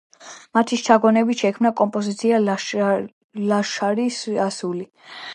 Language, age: Georgian, under 19